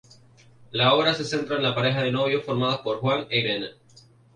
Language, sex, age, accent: Spanish, male, 19-29, España: Islas Canarias